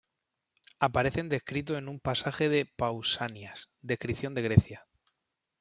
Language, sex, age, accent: Spanish, male, 30-39, España: Sur peninsular (Andalucia, Extremadura, Murcia)